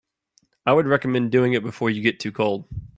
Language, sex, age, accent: English, male, 19-29, United States English